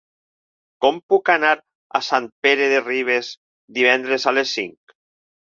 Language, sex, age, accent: Catalan, male, 50-59, valencià